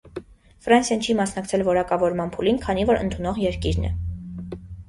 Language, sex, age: Armenian, female, 19-29